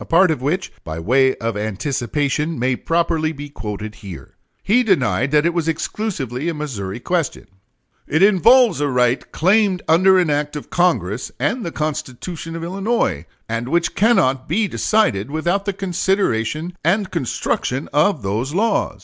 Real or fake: real